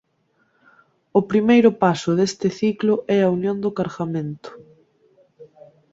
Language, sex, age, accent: Galician, female, 19-29, Central (gheada)